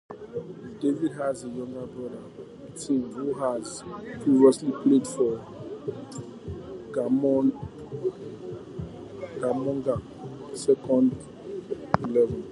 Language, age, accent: English, 30-39, England English